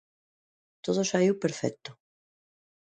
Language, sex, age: Galician, female, 40-49